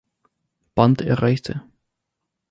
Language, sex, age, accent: German, male, 19-29, Deutschland Deutsch